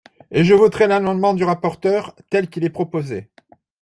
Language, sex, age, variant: French, male, 60-69, Français de métropole